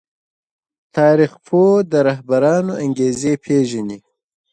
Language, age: Pashto, 30-39